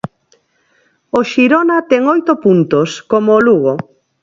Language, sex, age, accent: Galician, female, 50-59, Normativo (estándar)